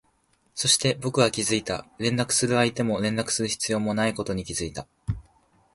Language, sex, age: Japanese, male, 19-29